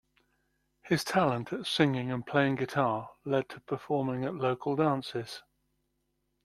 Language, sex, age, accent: English, male, 50-59, England English